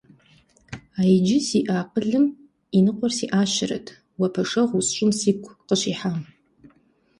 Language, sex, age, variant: Kabardian, female, 30-39, Адыгэбзэ (Къэбэрдей, Кирил, псоми зэдай)